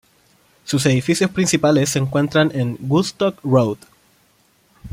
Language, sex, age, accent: Spanish, male, 19-29, Chileno: Chile, Cuyo